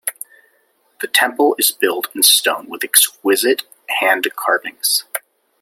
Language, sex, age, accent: English, male, 19-29, United States English